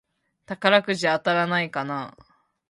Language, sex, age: Japanese, female, 19-29